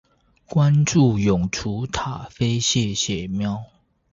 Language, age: Chinese, 30-39